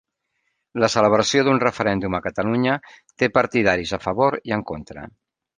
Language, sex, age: Catalan, male, 50-59